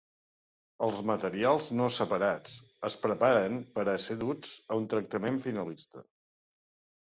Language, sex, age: Catalan, male, 50-59